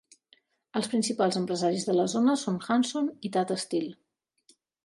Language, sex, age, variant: Catalan, female, 40-49, Central